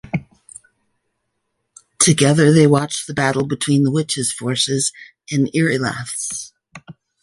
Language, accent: English, United States English